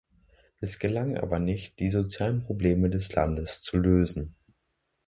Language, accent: German, Deutschland Deutsch